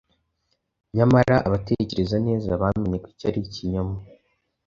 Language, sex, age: Kinyarwanda, male, under 19